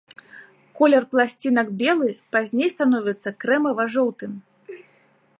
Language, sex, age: Belarusian, female, 30-39